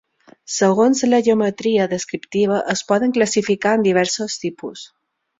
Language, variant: Catalan, Balear